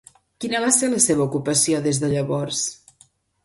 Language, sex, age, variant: Catalan, female, 40-49, Septentrional